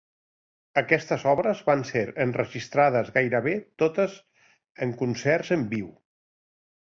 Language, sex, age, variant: Catalan, male, 60-69, Central